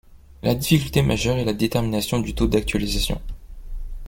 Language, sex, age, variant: French, male, 19-29, Français de métropole